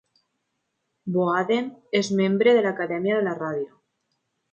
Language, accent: Catalan, valencià; apitxat